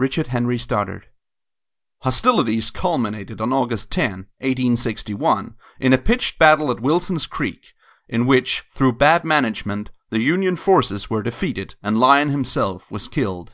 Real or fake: real